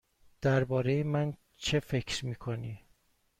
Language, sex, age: Persian, male, 30-39